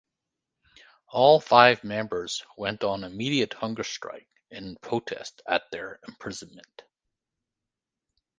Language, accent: English, Canadian English; Irish English